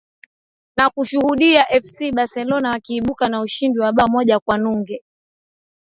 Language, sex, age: Swahili, female, 19-29